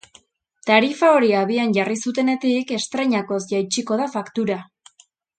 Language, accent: Basque, Erdialdekoa edo Nafarra (Gipuzkoa, Nafarroa)